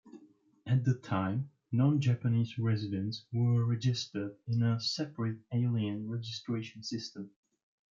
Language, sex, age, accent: English, male, 19-29, England English